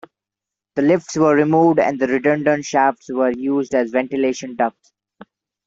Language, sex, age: English, male, 19-29